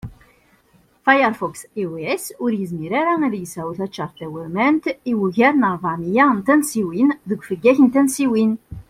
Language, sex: Kabyle, female